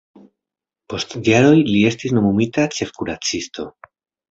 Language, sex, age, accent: Esperanto, male, 40-49, Internacia